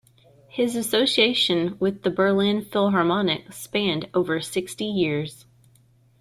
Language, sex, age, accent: English, female, 30-39, United States English